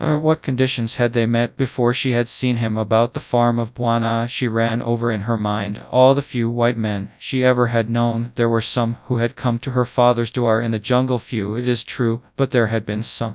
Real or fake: fake